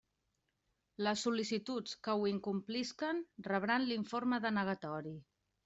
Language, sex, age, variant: Catalan, female, 40-49, Central